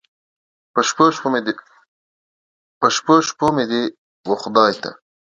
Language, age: Pashto, 19-29